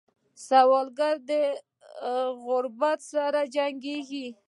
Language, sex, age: Pashto, female, 19-29